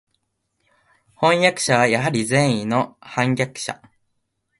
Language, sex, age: Japanese, male, 19-29